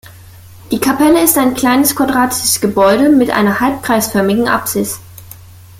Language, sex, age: German, female, under 19